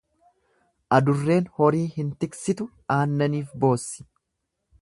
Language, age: Oromo, 30-39